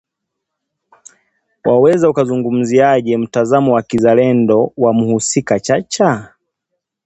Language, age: Swahili, 19-29